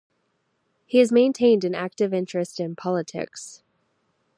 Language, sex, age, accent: English, female, 19-29, United States English